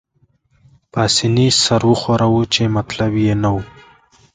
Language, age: Pashto, 19-29